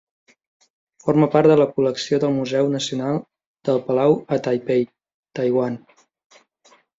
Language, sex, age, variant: Catalan, male, 40-49, Septentrional